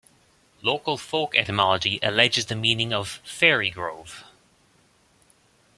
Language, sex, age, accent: English, male, 30-39, Irish English